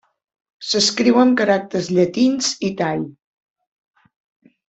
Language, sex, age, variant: Catalan, female, 50-59, Central